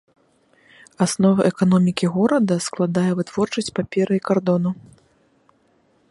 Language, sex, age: Belarusian, female, 30-39